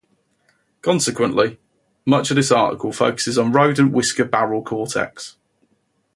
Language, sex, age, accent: English, male, 19-29, England English